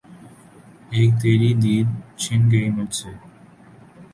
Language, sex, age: Urdu, male, 19-29